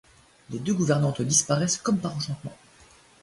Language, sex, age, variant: French, male, 19-29, Français de métropole